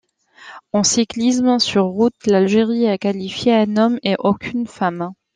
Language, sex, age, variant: French, female, 30-39, Français de métropole